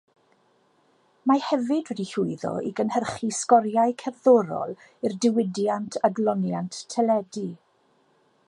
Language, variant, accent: Welsh, South-Western Welsh, Y Deyrnas Unedig Cymraeg